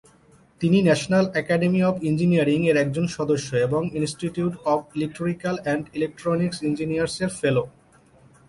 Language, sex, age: Bengali, male, 30-39